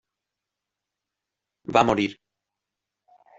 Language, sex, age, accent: Catalan, male, 30-39, valencià